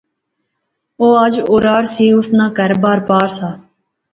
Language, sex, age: Pahari-Potwari, female, 19-29